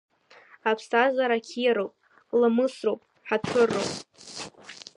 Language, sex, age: Abkhazian, female, under 19